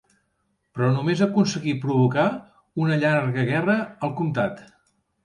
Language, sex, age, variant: Catalan, male, 50-59, Central